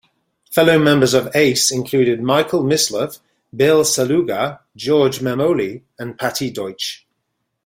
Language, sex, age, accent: English, male, 40-49, England English